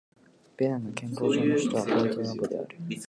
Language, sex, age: Japanese, male, 19-29